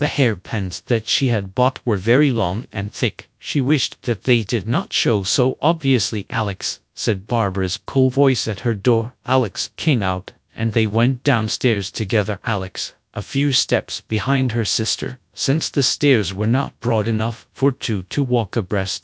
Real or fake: fake